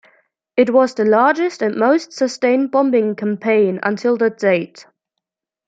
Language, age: English, 19-29